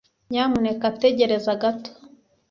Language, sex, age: Kinyarwanda, female, 19-29